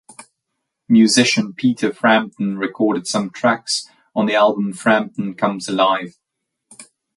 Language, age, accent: English, 30-39, Southern African (South Africa, Zimbabwe, Namibia)